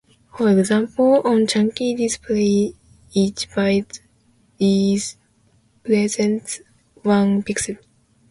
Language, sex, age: English, female, 19-29